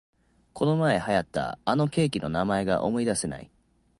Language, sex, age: Japanese, male, under 19